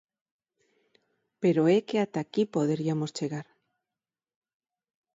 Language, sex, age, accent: Galician, female, 40-49, Normativo (estándar)